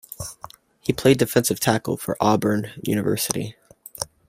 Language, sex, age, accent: English, male, 19-29, United States English